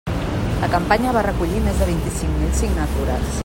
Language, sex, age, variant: Catalan, female, 50-59, Central